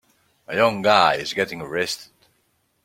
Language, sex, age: English, male, 30-39